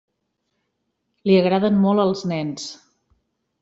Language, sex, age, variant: Catalan, female, 40-49, Central